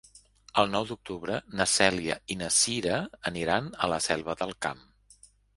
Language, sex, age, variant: Catalan, male, 50-59, Central